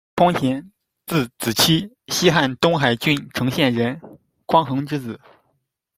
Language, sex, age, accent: Chinese, male, 19-29, 出生地：江苏省